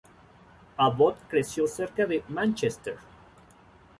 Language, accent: Spanish, México